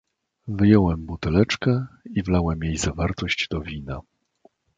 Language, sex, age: Polish, male, 50-59